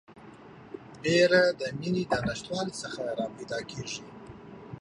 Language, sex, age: Pashto, male, 30-39